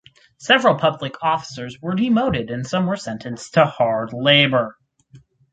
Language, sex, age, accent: English, male, under 19, United States English